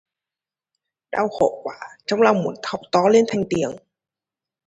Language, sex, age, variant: Vietnamese, female, 19-29, Hà Nội